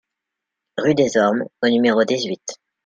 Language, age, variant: French, 19-29, Français de métropole